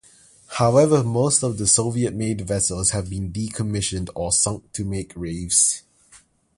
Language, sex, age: English, male, 19-29